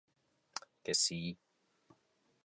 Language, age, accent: Galician, 40-49, Normativo (estándar); Neofalante